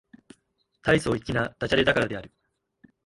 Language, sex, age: Japanese, male, 19-29